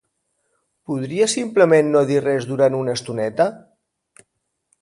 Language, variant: Catalan, Central